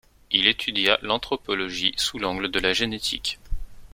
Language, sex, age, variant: French, male, 30-39, Français de métropole